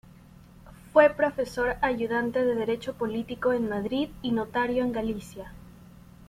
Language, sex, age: Spanish, female, 19-29